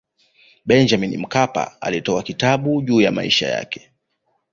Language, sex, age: Swahili, male, 19-29